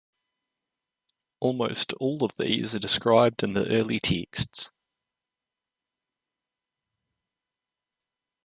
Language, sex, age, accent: English, male, under 19, New Zealand English